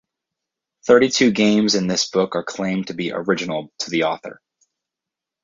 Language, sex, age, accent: English, male, 19-29, United States English